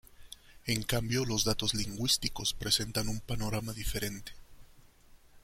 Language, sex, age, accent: Spanish, male, 30-39, México